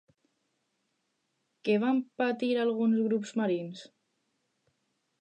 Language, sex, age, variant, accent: Catalan, female, under 19, Alacantí, valencià